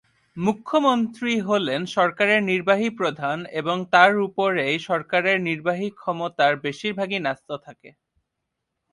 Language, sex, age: Bengali, male, 19-29